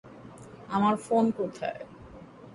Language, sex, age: Bengali, female, 30-39